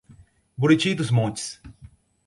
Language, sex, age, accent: Portuguese, male, 30-39, Nordestino